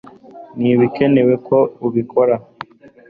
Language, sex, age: Kinyarwanda, male, under 19